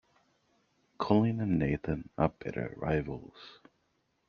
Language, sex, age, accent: English, male, 40-49, United States English